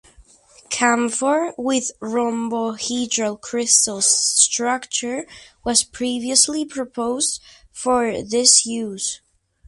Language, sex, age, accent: English, male, under 19, West Indies and Bermuda (Bahamas, Bermuda, Jamaica, Trinidad)